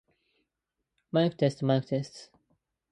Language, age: English, under 19